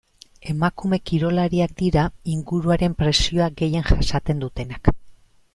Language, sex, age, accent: Basque, female, 40-49, Mendebalekoa (Araba, Bizkaia, Gipuzkoako mendebaleko herri batzuk)